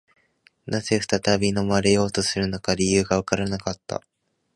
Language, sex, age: Japanese, male, under 19